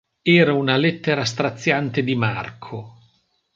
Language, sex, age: Italian, male, 50-59